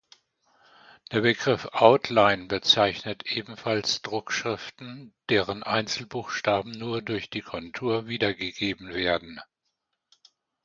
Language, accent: German, Deutschland Deutsch